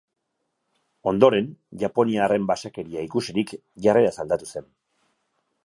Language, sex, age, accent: Basque, male, 40-49, Erdialdekoa edo Nafarra (Gipuzkoa, Nafarroa)